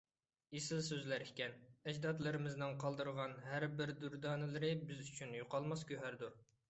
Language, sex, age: Uyghur, male, 19-29